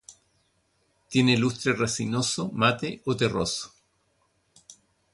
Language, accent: Spanish, Chileno: Chile, Cuyo